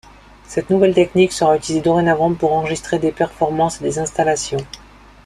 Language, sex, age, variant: French, male, 30-39, Français de métropole